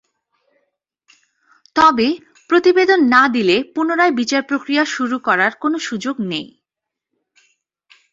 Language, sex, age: Bengali, female, 19-29